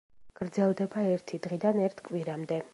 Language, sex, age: Georgian, female, 19-29